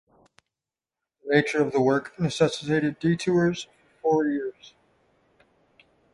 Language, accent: English, United States English